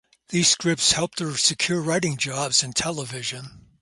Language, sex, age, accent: English, male, 70-79, United States English